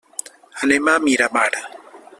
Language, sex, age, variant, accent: Catalan, male, 40-49, Valencià meridional, valencià